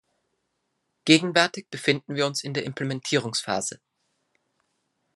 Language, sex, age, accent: German, male, under 19, Österreichisches Deutsch